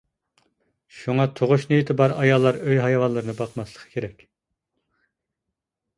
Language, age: Uyghur, 40-49